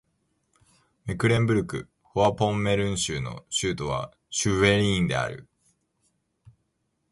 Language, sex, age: Japanese, male, 19-29